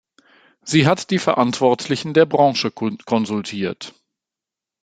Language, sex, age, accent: German, male, 40-49, Deutschland Deutsch